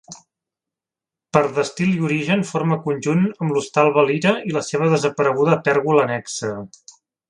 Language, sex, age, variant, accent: Catalan, male, 30-39, Central, central